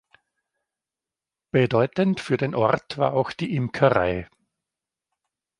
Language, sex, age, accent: German, male, 50-59, Österreichisches Deutsch